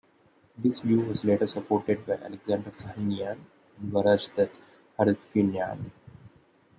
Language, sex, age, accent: English, male, 19-29, India and South Asia (India, Pakistan, Sri Lanka)